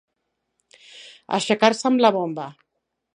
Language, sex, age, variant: Catalan, female, 40-49, Central